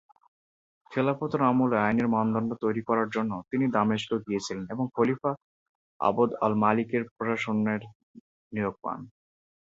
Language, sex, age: Bengali, male, under 19